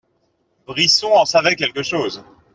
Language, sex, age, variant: French, male, 19-29, Français de métropole